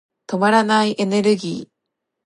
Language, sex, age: Japanese, female, 19-29